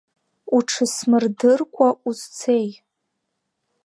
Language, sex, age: Abkhazian, female, under 19